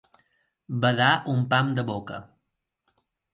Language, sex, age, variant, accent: Catalan, male, 19-29, Balear, mallorquí